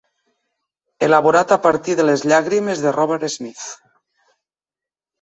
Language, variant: Catalan, Nord-Occidental